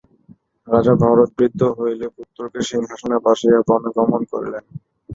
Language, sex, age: Bengali, male, 19-29